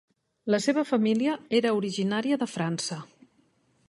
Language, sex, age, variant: Catalan, female, 50-59, Central